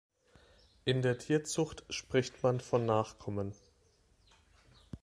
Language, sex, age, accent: German, male, 30-39, Deutschland Deutsch